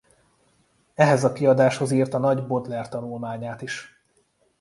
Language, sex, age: Hungarian, male, 30-39